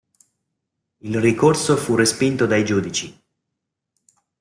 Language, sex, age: Italian, male, 30-39